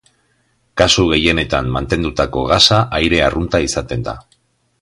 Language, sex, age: Basque, male, 50-59